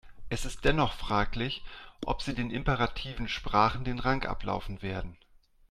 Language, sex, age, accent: German, male, 40-49, Deutschland Deutsch